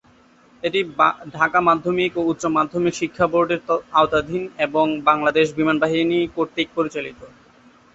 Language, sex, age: Bengali, male, 19-29